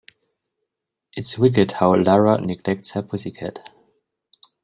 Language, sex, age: English, male, 30-39